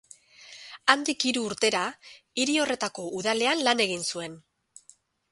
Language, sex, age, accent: Basque, female, 40-49, Erdialdekoa edo Nafarra (Gipuzkoa, Nafarroa)